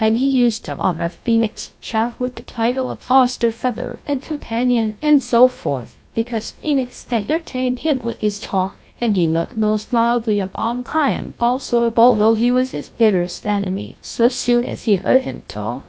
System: TTS, GlowTTS